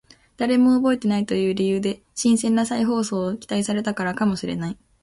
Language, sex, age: Japanese, female, under 19